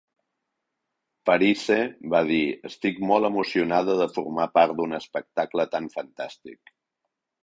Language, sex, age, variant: Catalan, male, 50-59, Central